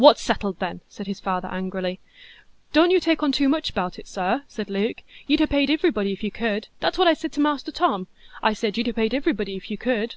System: none